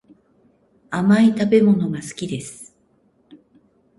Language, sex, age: Japanese, female, 60-69